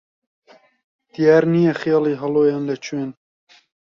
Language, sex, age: Central Kurdish, male, 19-29